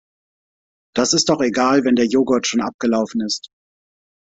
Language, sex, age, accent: German, male, 40-49, Deutschland Deutsch